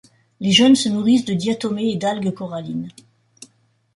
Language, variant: French, Français de métropole